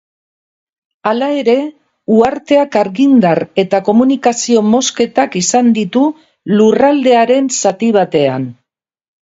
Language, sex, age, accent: Basque, female, 60-69, Mendebalekoa (Araba, Bizkaia, Gipuzkoako mendebaleko herri batzuk)